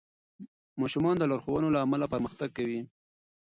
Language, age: Pashto, 30-39